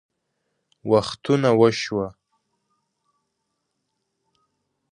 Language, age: Pashto, 19-29